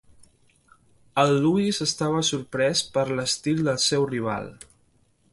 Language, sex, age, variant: Catalan, male, 19-29, Central